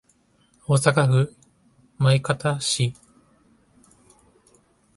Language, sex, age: Japanese, male, 19-29